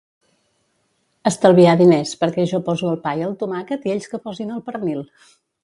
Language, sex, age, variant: Catalan, female, 50-59, Central